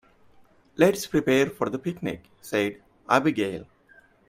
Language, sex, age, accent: English, male, 40-49, India and South Asia (India, Pakistan, Sri Lanka)